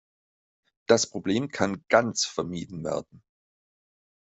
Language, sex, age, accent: German, male, 50-59, Deutschland Deutsch